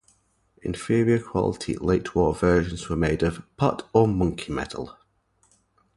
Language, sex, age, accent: English, male, 40-49, England English